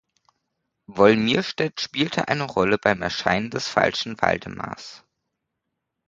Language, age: German, 19-29